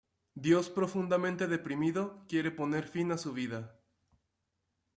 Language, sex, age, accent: Spanish, male, 19-29, México